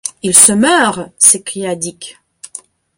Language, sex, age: French, female, 30-39